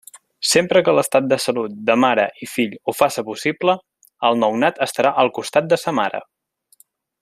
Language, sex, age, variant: Catalan, male, 30-39, Nord-Occidental